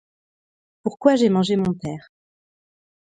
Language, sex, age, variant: French, female, 30-39, Français de métropole